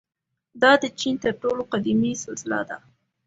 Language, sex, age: Pashto, female, under 19